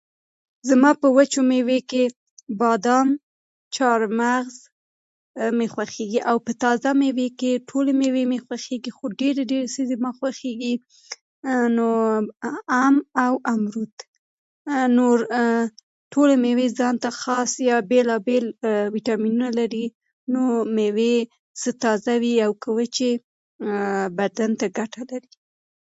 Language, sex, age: Pashto, female, 19-29